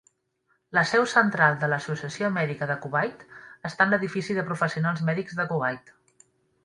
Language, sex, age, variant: Catalan, female, 40-49, Central